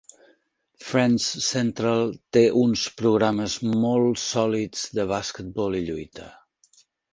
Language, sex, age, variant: Catalan, male, 50-59, Central